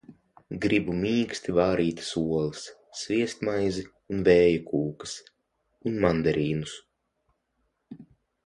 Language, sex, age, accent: Latvian, male, under 19, Vidus dialekts